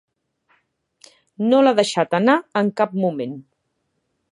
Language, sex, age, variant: Catalan, female, 40-49, Central